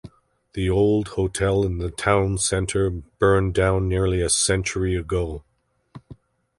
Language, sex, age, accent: English, male, 50-59, Canadian English